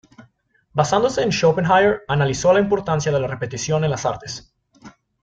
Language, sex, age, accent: Spanish, male, 19-29, México